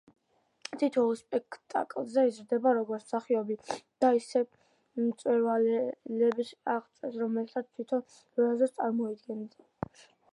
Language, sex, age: Georgian, female, under 19